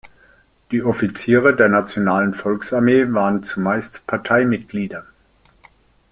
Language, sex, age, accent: German, male, 50-59, Deutschland Deutsch